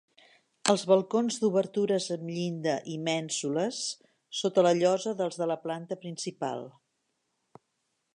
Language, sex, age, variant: Catalan, female, 60-69, Central